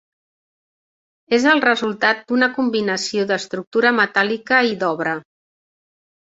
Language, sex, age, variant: Catalan, female, 50-59, Central